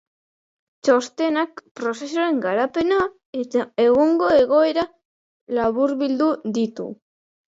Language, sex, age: Basque, male, 40-49